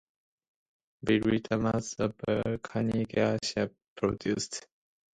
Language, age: English, 19-29